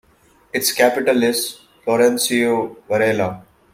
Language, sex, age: English, male, 19-29